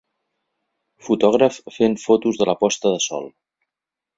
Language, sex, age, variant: Catalan, male, 40-49, Central